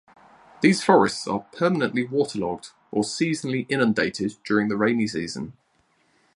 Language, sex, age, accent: English, male, 40-49, England English